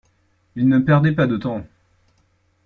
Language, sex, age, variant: French, male, 19-29, Français de métropole